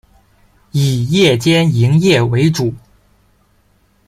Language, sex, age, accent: Chinese, male, 19-29, 出生地：广东省